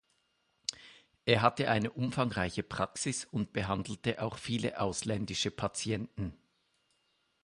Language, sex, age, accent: German, male, 50-59, Schweizerdeutsch